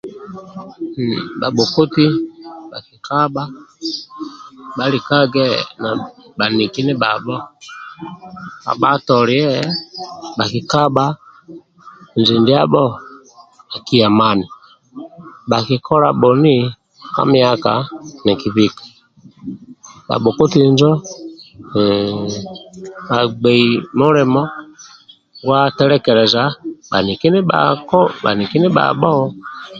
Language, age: Amba (Uganda), 30-39